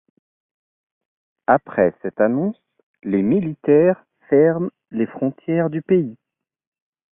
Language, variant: French, Français de métropole